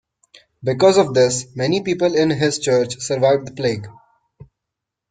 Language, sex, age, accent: English, male, 19-29, India and South Asia (India, Pakistan, Sri Lanka)